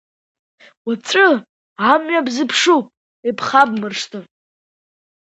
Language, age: Abkhazian, under 19